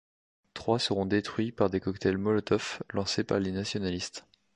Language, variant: French, Français de métropole